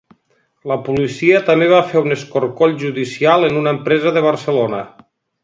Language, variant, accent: Catalan, Nord-Occidental, nord-occidental